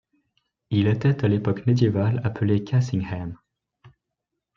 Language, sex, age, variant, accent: French, male, 19-29, Français d'Europe, Français de Suisse